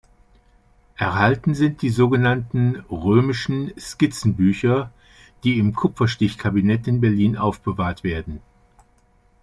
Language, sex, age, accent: German, male, 60-69, Deutschland Deutsch